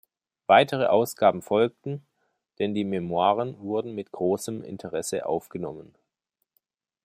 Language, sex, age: German, male, 40-49